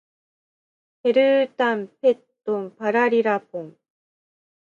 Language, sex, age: Japanese, female, 30-39